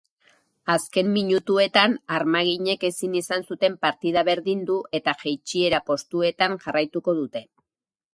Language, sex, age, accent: Basque, female, 50-59, Erdialdekoa edo Nafarra (Gipuzkoa, Nafarroa)